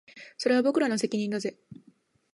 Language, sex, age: Japanese, female, 19-29